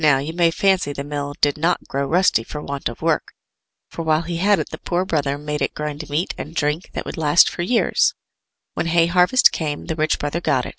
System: none